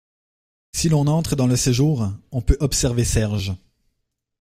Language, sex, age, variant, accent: French, male, 19-29, Français d'Amérique du Nord, Français du Canada